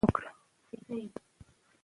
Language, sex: Pashto, female